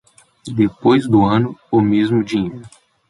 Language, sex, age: Portuguese, male, 19-29